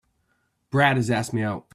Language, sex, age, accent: English, male, 30-39, United States English